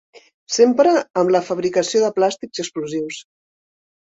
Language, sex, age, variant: Catalan, female, 50-59, Central